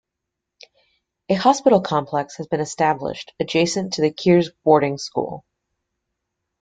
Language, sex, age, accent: English, female, 19-29, United States English